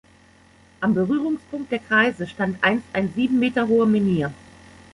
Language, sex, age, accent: German, female, 40-49, Deutschland Deutsch